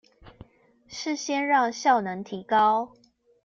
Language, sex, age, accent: Chinese, female, 30-39, 出生地：臺中市